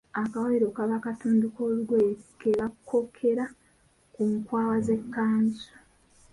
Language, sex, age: Ganda, female, 19-29